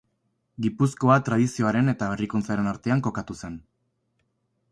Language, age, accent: Basque, 19-29, Batua